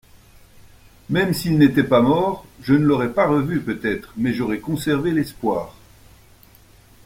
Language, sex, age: French, male, 70-79